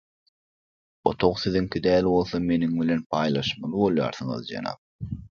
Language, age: Turkmen, 19-29